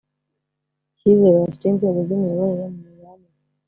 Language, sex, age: Kinyarwanda, female, 19-29